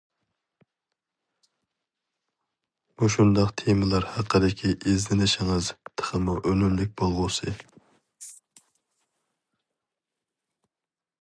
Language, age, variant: Uyghur, 19-29, ئۇيغۇر تىلى